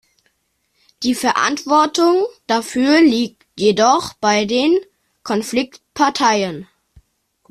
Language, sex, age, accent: German, male, under 19, Deutschland Deutsch